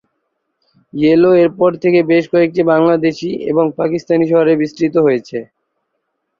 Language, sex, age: Bengali, male, 19-29